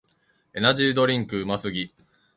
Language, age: Japanese, 30-39